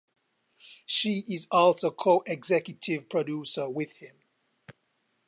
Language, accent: English, West Indies and Bermuda (Bahamas, Bermuda, Jamaica, Trinidad)